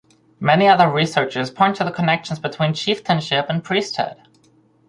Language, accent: English, United States English